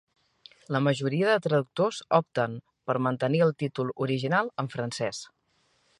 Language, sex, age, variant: Catalan, female, 40-49, Central